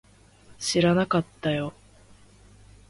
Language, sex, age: Japanese, female, 19-29